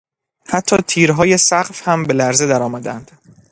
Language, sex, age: Persian, male, 19-29